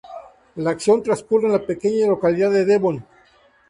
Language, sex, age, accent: Spanish, male, 50-59, México